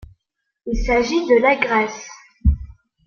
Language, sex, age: French, female, 19-29